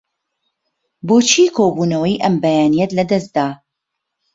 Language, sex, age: Central Kurdish, female, 30-39